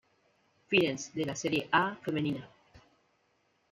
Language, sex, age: Spanish, female, 19-29